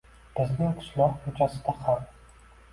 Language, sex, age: Uzbek, male, 19-29